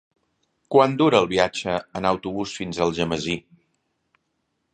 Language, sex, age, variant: Catalan, male, 50-59, Central